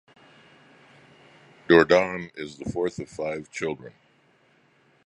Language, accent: English, United States English